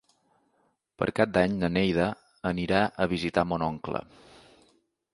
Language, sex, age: Catalan, male, 40-49